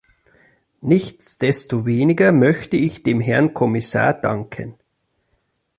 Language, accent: German, Deutschland Deutsch